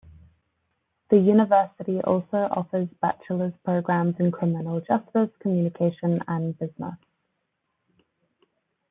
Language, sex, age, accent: English, female, 19-29, Australian English